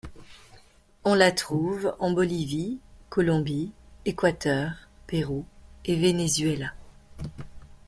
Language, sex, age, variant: French, female, 40-49, Français de métropole